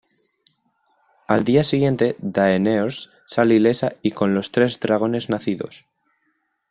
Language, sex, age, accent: Spanish, male, under 19, España: Norte peninsular (Asturias, Castilla y León, Cantabria, País Vasco, Navarra, Aragón, La Rioja, Guadalajara, Cuenca)